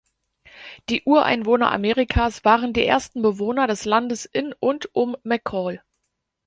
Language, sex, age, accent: German, female, 30-39, Deutschland Deutsch